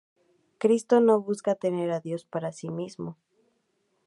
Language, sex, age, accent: Spanish, female, under 19, México